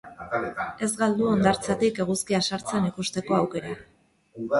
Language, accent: Basque, Erdialdekoa edo Nafarra (Gipuzkoa, Nafarroa)